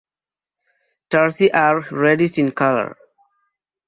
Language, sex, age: English, male, under 19